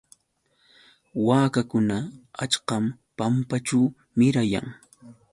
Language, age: Yauyos Quechua, 30-39